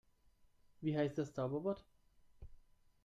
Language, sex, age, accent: German, male, 30-39, Deutschland Deutsch